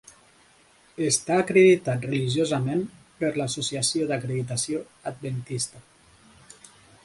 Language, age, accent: Catalan, 30-39, occidental